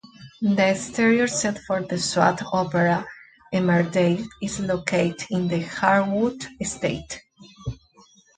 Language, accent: English, United States English